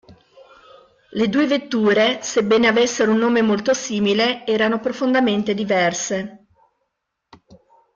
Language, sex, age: Italian, female, 50-59